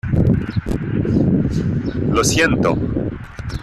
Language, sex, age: Spanish, male, 30-39